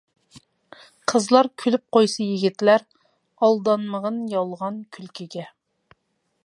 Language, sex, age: Uyghur, female, 40-49